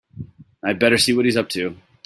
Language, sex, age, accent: English, male, 30-39, United States English